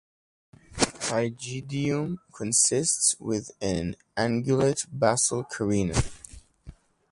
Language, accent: English, England English; Israeli